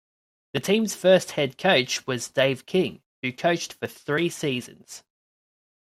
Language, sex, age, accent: English, male, 19-29, Australian English